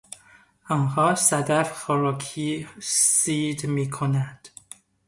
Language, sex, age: Persian, male, 30-39